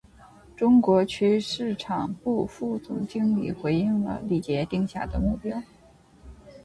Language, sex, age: Chinese, female, 30-39